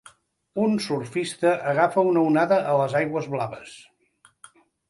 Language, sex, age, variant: Catalan, male, 60-69, Central